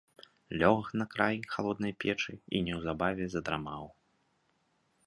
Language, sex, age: Belarusian, male, 30-39